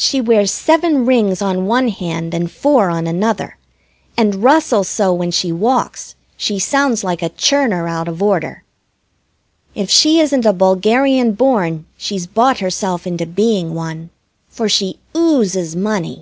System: none